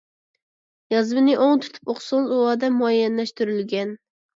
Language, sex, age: Uyghur, female, under 19